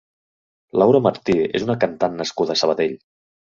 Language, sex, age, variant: Catalan, male, 30-39, Central